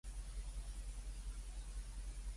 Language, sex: Cantonese, female